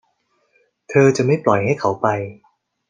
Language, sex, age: Thai, male, 40-49